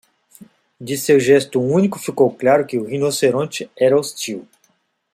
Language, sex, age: Portuguese, male, 40-49